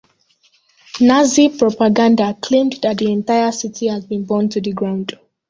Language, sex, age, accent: English, female, under 19, Southern African (South Africa, Zimbabwe, Namibia)